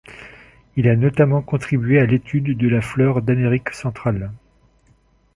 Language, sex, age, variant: French, male, 40-49, Français de métropole